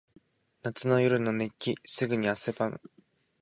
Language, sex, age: Japanese, male, 19-29